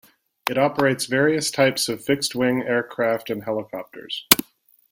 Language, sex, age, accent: English, male, 30-39, United States English